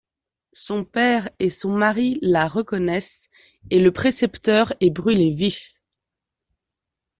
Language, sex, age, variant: French, female, 30-39, Français de métropole